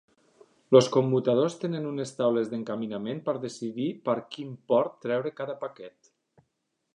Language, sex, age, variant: Catalan, male, 40-49, Nord-Occidental